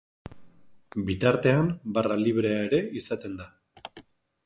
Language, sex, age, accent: Basque, male, 30-39, Erdialdekoa edo Nafarra (Gipuzkoa, Nafarroa)